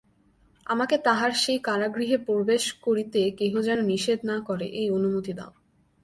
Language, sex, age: Bengali, female, 19-29